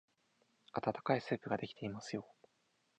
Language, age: Japanese, 19-29